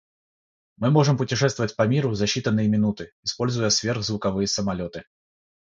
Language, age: Russian, 30-39